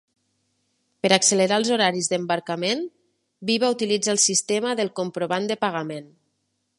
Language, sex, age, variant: Catalan, female, 30-39, Nord-Occidental